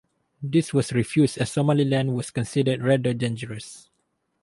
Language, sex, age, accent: English, male, 19-29, Malaysian English